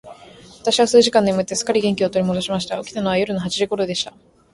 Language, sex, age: Japanese, female, 19-29